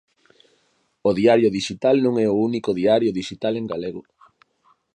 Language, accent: Galician, Normativo (estándar)